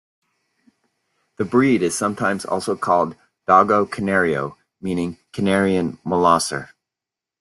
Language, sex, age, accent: English, male, 40-49, United States English